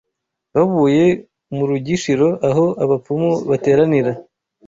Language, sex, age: Kinyarwanda, male, 19-29